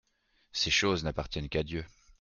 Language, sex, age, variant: French, male, 19-29, Français de métropole